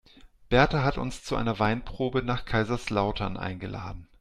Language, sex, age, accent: German, male, 40-49, Deutschland Deutsch